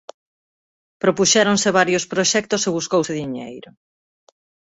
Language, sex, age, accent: Galician, female, 30-39, Atlántico (seseo e gheada)